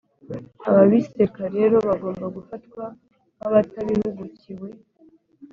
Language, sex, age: Kinyarwanda, female, 19-29